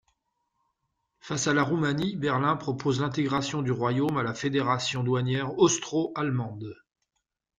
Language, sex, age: French, male, 50-59